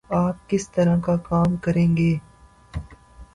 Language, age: Urdu, 19-29